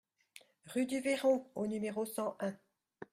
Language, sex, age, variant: French, female, 50-59, Français de métropole